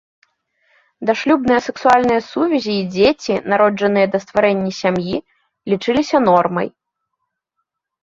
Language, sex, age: Belarusian, female, 19-29